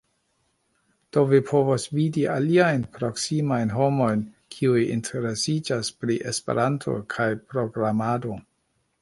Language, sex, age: Esperanto, male, 50-59